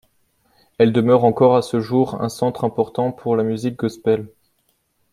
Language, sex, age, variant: French, male, 19-29, Français de métropole